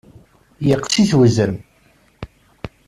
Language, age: Kabyle, 40-49